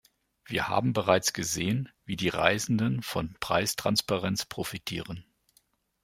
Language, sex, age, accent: German, male, 50-59, Deutschland Deutsch